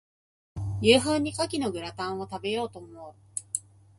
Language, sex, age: Japanese, female, 30-39